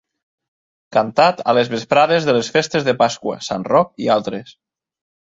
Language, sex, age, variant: Catalan, male, 30-39, Nord-Occidental